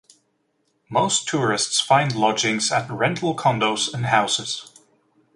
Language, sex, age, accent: English, male, 19-29, United States English